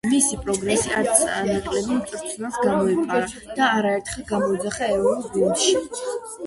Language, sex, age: Georgian, female, under 19